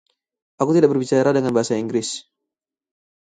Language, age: Indonesian, 19-29